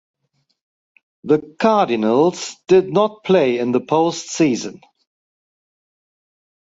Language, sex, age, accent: English, male, 50-59, England English